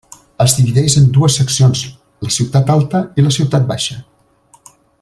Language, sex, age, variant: Catalan, male, 60-69, Central